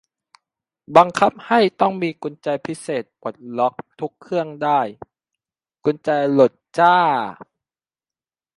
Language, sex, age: Thai, male, 19-29